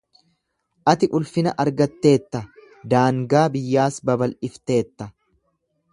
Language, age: Oromo, 30-39